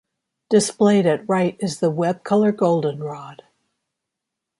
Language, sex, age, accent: English, female, 60-69, United States English